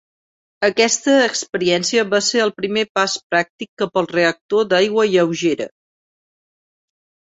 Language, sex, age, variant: Catalan, female, 50-59, Central